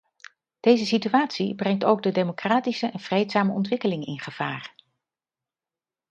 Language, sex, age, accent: Dutch, female, 50-59, Nederlands Nederlands